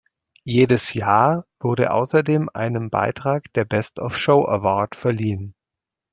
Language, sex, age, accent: German, male, 30-39, Deutschland Deutsch